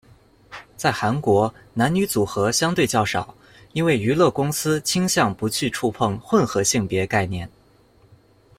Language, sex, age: Chinese, male, 19-29